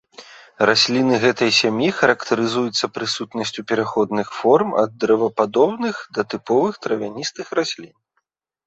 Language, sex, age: Belarusian, male, 30-39